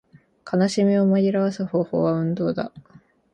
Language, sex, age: Japanese, female, 19-29